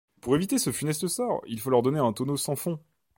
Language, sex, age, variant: French, male, 19-29, Français de métropole